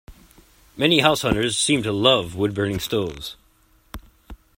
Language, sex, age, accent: English, male, 40-49, United States English